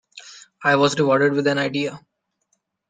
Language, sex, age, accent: English, male, 19-29, India and South Asia (India, Pakistan, Sri Lanka)